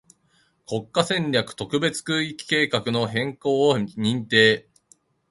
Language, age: Japanese, 30-39